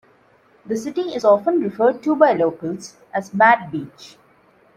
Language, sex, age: English, female, 30-39